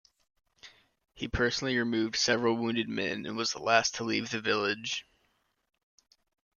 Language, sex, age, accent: English, male, 19-29, United States English